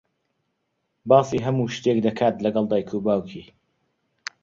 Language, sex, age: Central Kurdish, male, 30-39